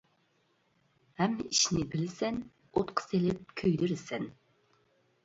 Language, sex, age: Uyghur, female, 30-39